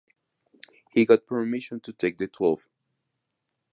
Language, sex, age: English, male, 19-29